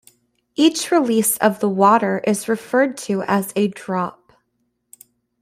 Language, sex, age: English, female, 19-29